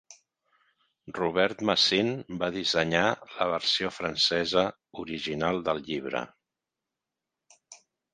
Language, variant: Catalan, Central